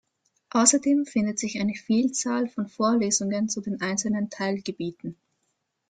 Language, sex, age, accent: German, female, 19-29, Österreichisches Deutsch